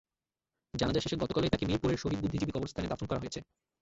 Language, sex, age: Bengali, male, 19-29